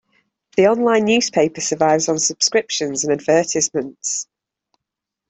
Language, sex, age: English, female, 40-49